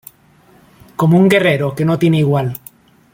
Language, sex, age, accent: Spanish, male, 30-39, España: Norte peninsular (Asturias, Castilla y León, Cantabria, País Vasco, Navarra, Aragón, La Rioja, Guadalajara, Cuenca)